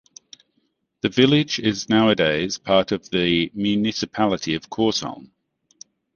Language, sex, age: English, male, 40-49